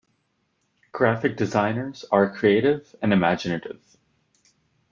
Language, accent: English, United States English